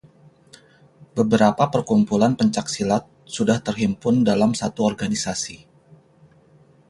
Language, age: Indonesian, 30-39